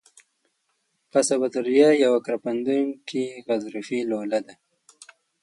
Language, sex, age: Pashto, male, 19-29